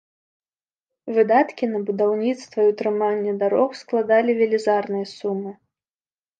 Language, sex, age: Belarusian, female, 19-29